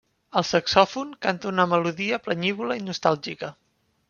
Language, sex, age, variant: Catalan, male, 19-29, Central